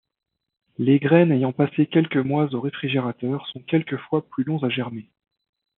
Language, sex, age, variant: French, male, 30-39, Français de métropole